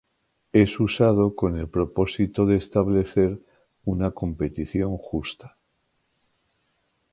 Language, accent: Spanish, España: Norte peninsular (Asturias, Castilla y León, Cantabria, País Vasco, Navarra, Aragón, La Rioja, Guadalajara, Cuenca)